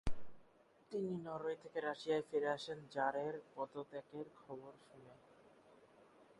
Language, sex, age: Bengali, male, 19-29